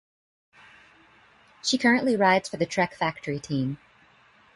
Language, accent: English, United States English